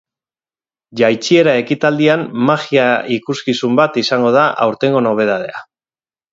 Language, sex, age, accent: Basque, male, 40-49, Mendebalekoa (Araba, Bizkaia, Gipuzkoako mendebaleko herri batzuk)